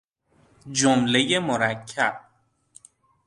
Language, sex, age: Persian, male, 19-29